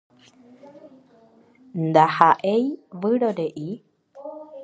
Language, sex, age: Guarani, female, 19-29